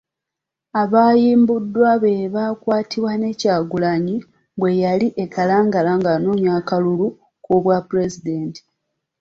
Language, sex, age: Ganda, female, 40-49